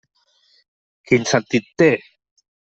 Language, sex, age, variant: Catalan, male, 50-59, Central